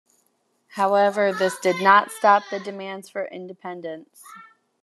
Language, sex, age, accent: English, female, 19-29, United States English